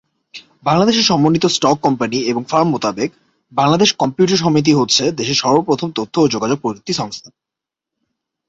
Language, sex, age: Bengali, male, 19-29